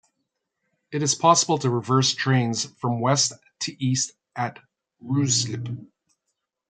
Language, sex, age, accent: English, male, 60-69, Canadian English